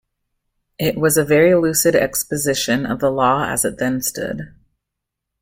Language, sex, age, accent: English, female, 19-29, United States English